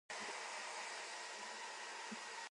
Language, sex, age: Min Nan Chinese, female, 19-29